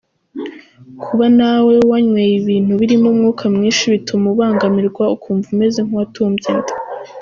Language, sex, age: Kinyarwanda, female, under 19